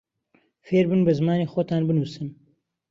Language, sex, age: Central Kurdish, male, 19-29